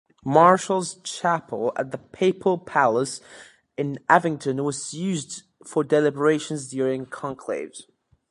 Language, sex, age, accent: English, male, 19-29, England English